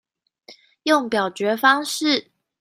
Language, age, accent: Chinese, 19-29, 出生地：臺北市